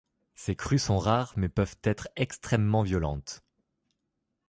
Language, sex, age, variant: French, male, 30-39, Français de métropole